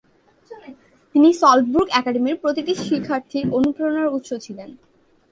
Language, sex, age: Bengali, female, 19-29